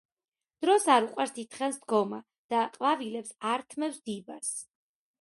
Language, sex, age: Georgian, female, 30-39